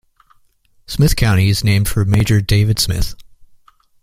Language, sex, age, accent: English, male, 19-29, United States English